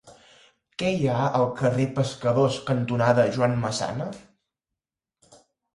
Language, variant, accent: Catalan, Central, Empordanès